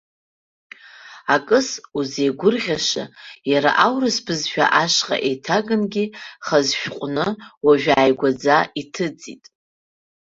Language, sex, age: Abkhazian, female, 40-49